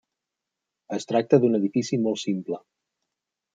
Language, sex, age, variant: Catalan, male, 30-39, Central